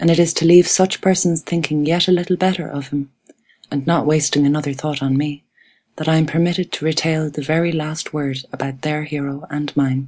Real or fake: real